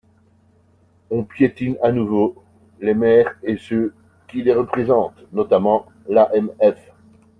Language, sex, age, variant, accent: French, male, 50-59, Français d'Europe, Français de Belgique